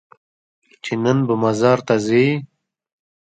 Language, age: Pashto, 19-29